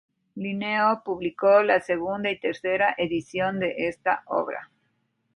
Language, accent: Spanish, Andino-Pacífico: Colombia, Perú, Ecuador, oeste de Bolivia y Venezuela andina